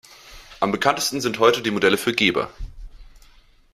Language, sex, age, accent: German, male, 19-29, Deutschland Deutsch